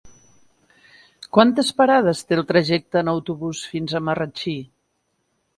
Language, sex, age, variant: Catalan, female, 50-59, Central